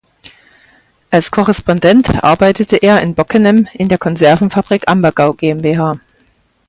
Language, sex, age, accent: German, female, 50-59, Deutschland Deutsch